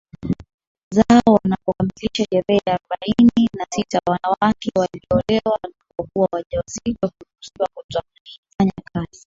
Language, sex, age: Swahili, female, 19-29